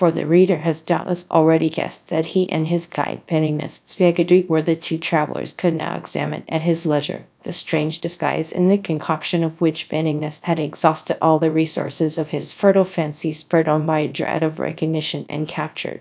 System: TTS, GradTTS